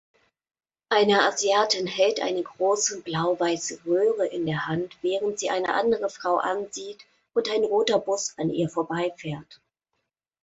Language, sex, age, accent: German, female, 30-39, Deutschland Deutsch